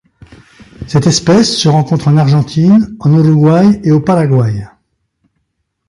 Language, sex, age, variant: French, male, 70-79, Français de métropole